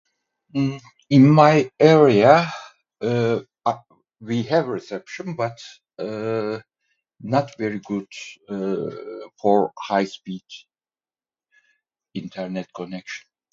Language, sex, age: English, male, 60-69